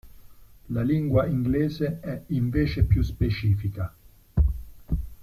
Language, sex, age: Italian, male, 30-39